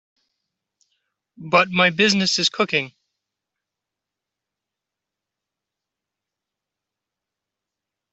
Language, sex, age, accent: English, male, 30-39, United States English